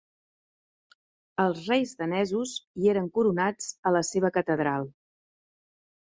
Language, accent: Catalan, gironí